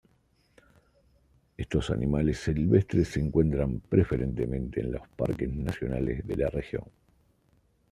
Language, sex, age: Spanish, male, 30-39